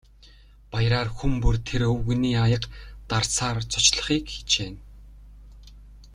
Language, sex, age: Mongolian, male, 19-29